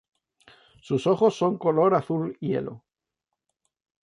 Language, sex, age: Spanish, male, 40-49